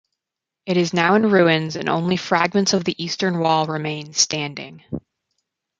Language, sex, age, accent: English, female, 30-39, United States English